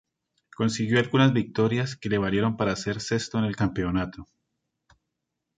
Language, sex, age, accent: Spanish, male, 30-39, Andino-Pacífico: Colombia, Perú, Ecuador, oeste de Bolivia y Venezuela andina